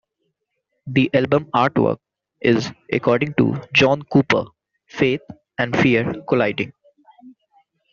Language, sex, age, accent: English, male, under 19, United States English